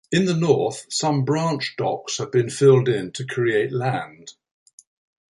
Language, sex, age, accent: English, male, 70-79, England English